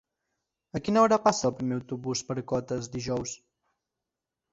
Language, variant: Catalan, Central